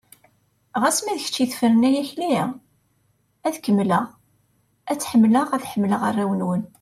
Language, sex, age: Kabyle, female, 40-49